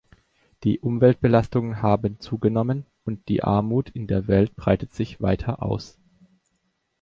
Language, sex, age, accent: German, male, 19-29, Deutschland Deutsch